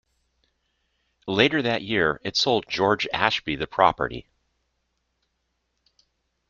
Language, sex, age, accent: English, male, 50-59, United States English